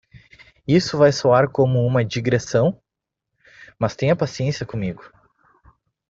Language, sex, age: Portuguese, male, 19-29